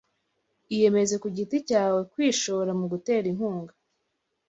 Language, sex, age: Kinyarwanda, female, 19-29